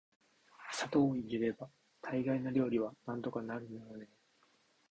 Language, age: Japanese, 19-29